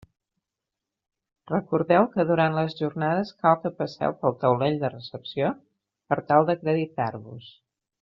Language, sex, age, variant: Catalan, female, 40-49, Central